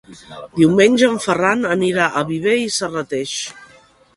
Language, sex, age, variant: Catalan, female, 50-59, Central